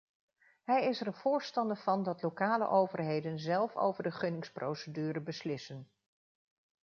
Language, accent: Dutch, Nederlands Nederlands